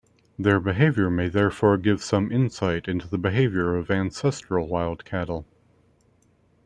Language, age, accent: English, 40-49, United States English